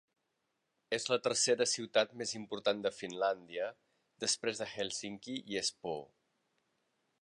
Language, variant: Catalan, Nord-Occidental